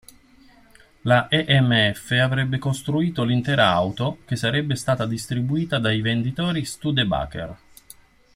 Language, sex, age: Italian, male, 50-59